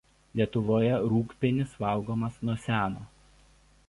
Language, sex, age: Lithuanian, male, 30-39